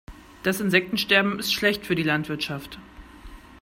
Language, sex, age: German, female, 30-39